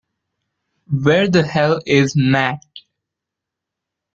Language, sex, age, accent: English, male, 19-29, India and South Asia (India, Pakistan, Sri Lanka)